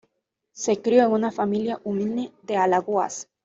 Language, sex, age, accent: Spanish, female, 19-29, América central